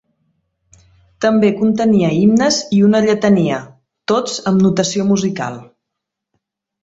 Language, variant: Catalan, Central